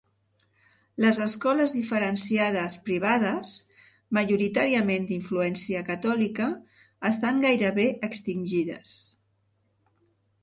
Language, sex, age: Catalan, female, 60-69